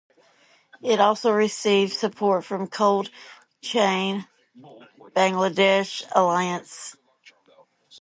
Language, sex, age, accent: English, female, 40-49, United States English